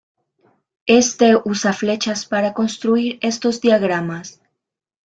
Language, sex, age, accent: Spanish, female, 19-29, América central